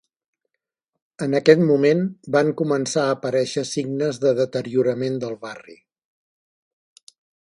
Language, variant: Catalan, Central